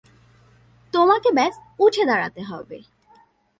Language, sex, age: Bengali, female, 19-29